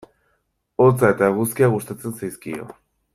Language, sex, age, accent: Basque, male, 19-29, Erdialdekoa edo Nafarra (Gipuzkoa, Nafarroa)